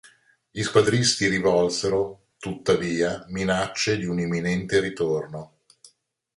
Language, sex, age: Italian, male, 60-69